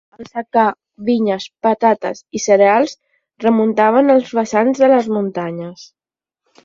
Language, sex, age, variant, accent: Catalan, female, under 19, Balear, balear